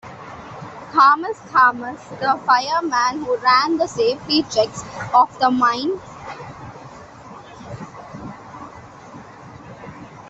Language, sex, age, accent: English, female, under 19, India and South Asia (India, Pakistan, Sri Lanka)